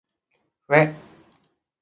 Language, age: Japanese, 19-29